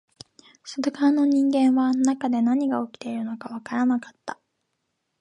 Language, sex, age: Japanese, female, 19-29